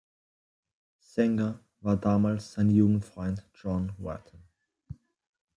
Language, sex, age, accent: German, male, under 19, Österreichisches Deutsch